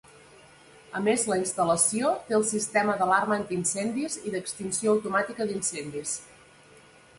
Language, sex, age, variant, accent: Catalan, female, 40-49, Central, central